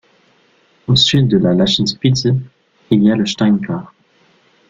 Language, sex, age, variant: French, male, 19-29, Français de métropole